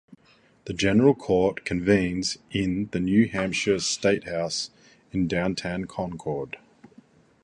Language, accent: English, Australian English